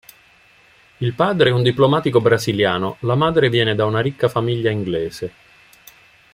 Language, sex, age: Italian, male, 50-59